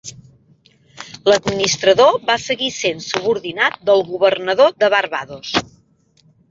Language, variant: Catalan, Central